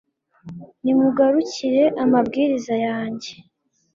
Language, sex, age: Kinyarwanda, female, 19-29